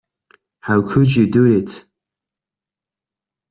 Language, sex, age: English, male, 30-39